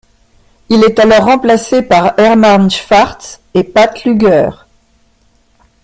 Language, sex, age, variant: French, female, 50-59, Français de métropole